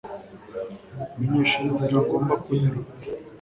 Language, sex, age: Kinyarwanda, male, 19-29